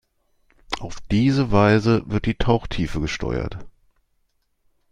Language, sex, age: German, male, 50-59